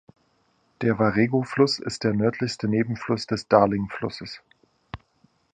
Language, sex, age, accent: German, male, 30-39, Deutschland Deutsch